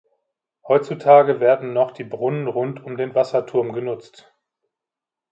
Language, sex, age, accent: German, male, 19-29, Deutschland Deutsch